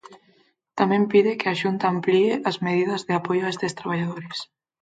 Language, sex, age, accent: Galician, female, 19-29, Normativo (estándar)